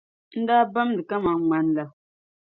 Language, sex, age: Dagbani, female, 30-39